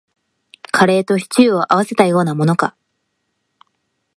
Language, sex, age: Japanese, female, 19-29